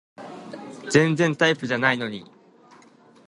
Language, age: Japanese, 19-29